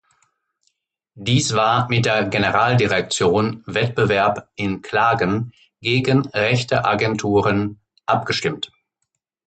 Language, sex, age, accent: German, male, 50-59, Deutschland Deutsch